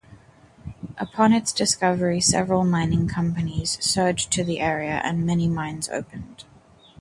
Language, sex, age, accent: English, female, 19-29, Southern African (South Africa, Zimbabwe, Namibia)